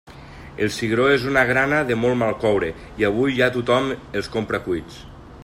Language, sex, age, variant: Catalan, male, 40-49, Nord-Occidental